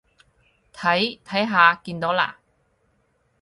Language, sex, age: Cantonese, female, 19-29